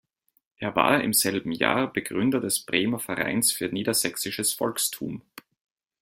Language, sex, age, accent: German, male, 30-39, Österreichisches Deutsch